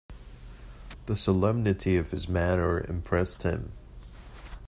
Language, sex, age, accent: English, male, 30-39, United States English